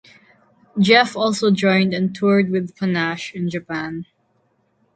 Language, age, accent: English, under 19, Filipino